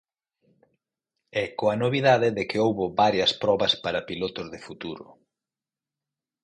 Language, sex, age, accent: Galician, male, 50-59, Normativo (estándar)